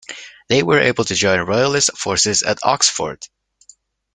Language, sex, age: English, male, under 19